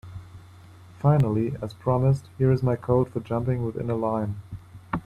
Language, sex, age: English, male, 19-29